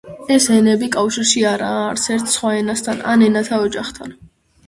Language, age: Georgian, under 19